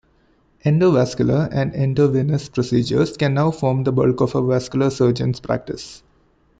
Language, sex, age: English, male, 19-29